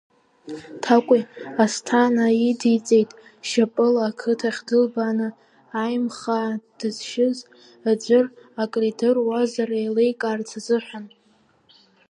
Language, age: Abkhazian, under 19